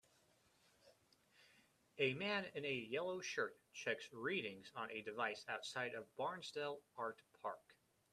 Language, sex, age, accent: English, male, 19-29, United States English